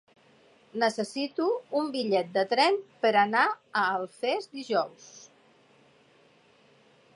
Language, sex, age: Catalan, female, 60-69